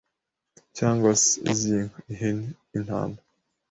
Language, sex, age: Kinyarwanda, male, 19-29